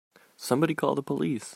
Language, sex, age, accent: English, male, 19-29, United States English